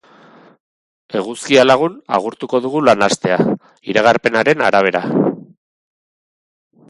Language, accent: Basque, Erdialdekoa edo Nafarra (Gipuzkoa, Nafarroa)